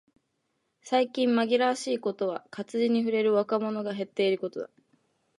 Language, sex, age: Japanese, female, 19-29